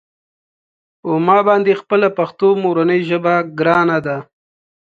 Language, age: Pashto, 30-39